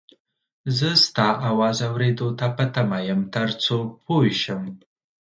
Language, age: Pashto, 19-29